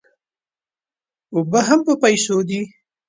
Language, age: Pashto, 19-29